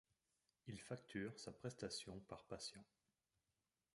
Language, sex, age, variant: French, male, 40-49, Français de métropole